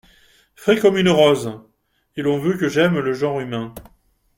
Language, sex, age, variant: French, male, 40-49, Français de métropole